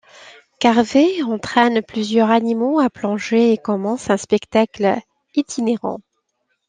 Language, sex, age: French, female, 30-39